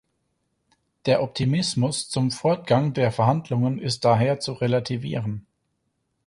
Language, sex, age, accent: German, male, 40-49, Deutschland Deutsch